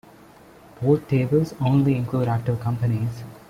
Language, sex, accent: English, male, India and South Asia (India, Pakistan, Sri Lanka)